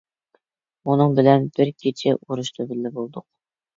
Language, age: Uyghur, 19-29